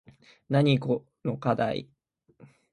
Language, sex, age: Japanese, male, 19-29